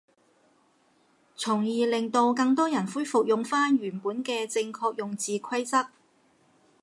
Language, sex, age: Cantonese, female, 40-49